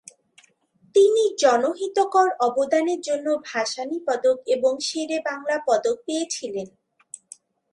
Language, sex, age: Bengali, female, under 19